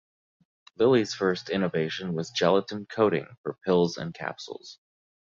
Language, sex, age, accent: English, male, 30-39, United States English